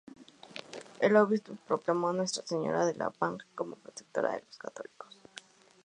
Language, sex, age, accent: Spanish, female, under 19, México